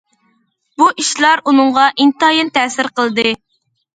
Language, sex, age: Uyghur, female, under 19